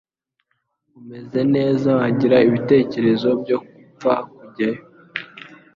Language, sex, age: Kinyarwanda, male, under 19